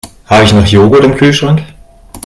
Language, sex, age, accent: German, male, 19-29, Deutschland Deutsch